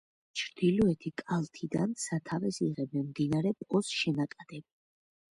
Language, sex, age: Georgian, female, under 19